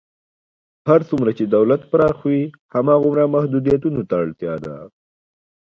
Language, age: Pashto, 19-29